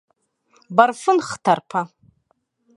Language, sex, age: Abkhazian, female, 40-49